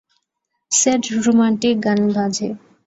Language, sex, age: Bengali, female, 19-29